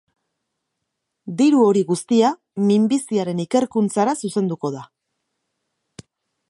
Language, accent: Basque, Erdialdekoa edo Nafarra (Gipuzkoa, Nafarroa)